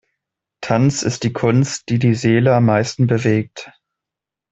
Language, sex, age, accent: German, male, 30-39, Deutschland Deutsch